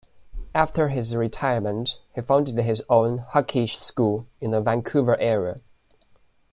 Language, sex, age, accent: English, male, 19-29, United States English